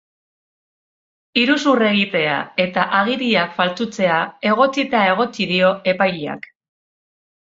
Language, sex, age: Basque, female, 40-49